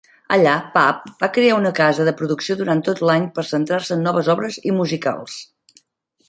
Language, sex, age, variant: Catalan, female, 50-59, Central